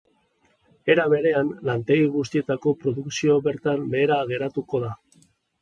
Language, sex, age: Basque, male, 30-39